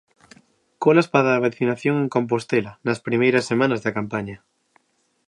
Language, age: Galician, under 19